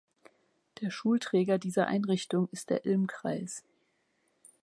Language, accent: German, Deutschland Deutsch